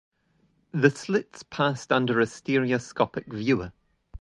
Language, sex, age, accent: English, male, 40-49, New Zealand English